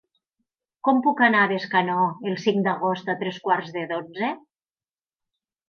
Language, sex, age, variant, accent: Catalan, female, 50-59, Nord-Occidental, Tortosí